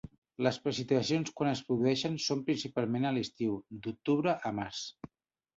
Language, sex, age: Catalan, male, 40-49